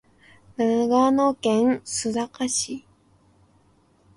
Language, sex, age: Japanese, female, under 19